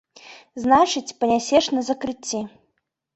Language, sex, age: Belarusian, female, 19-29